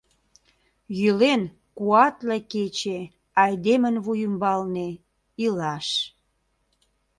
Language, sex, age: Mari, female, 40-49